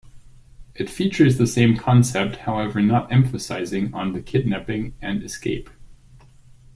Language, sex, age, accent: English, male, 40-49, United States English